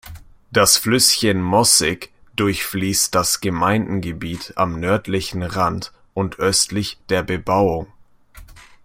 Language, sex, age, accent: German, male, 19-29, Deutschland Deutsch